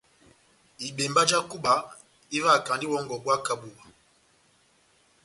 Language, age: Batanga, 50-59